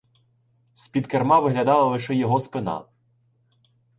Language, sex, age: Ukrainian, male, 19-29